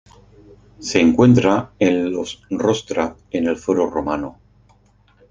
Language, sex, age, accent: Spanish, male, 50-59, España: Norte peninsular (Asturias, Castilla y León, Cantabria, País Vasco, Navarra, Aragón, La Rioja, Guadalajara, Cuenca)